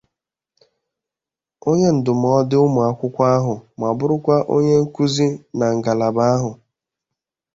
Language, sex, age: Igbo, male, 19-29